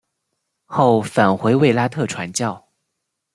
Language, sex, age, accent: Chinese, male, 19-29, 出生地：湖北省